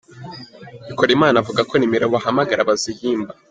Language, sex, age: Kinyarwanda, male, 19-29